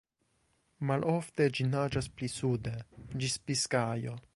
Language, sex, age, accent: Esperanto, male, 19-29, Internacia